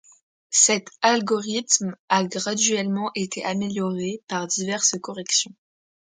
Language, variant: French, Français de métropole